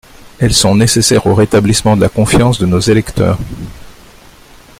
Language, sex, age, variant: French, male, 60-69, Français de métropole